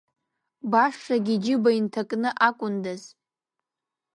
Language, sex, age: Abkhazian, female, under 19